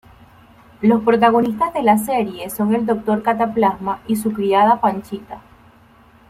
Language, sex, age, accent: Spanish, female, 19-29, Caribe: Cuba, Venezuela, Puerto Rico, República Dominicana, Panamá, Colombia caribeña, México caribeño, Costa del golfo de México